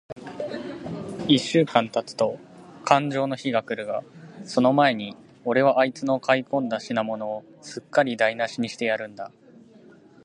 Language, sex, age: Japanese, male, 19-29